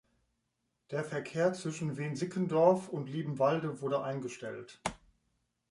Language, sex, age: German, male, 50-59